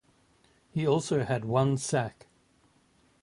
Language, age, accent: English, 40-49, Australian English